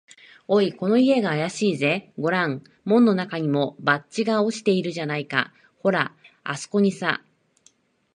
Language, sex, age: Japanese, female, 30-39